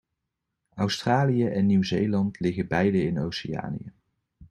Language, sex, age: Dutch, male, 30-39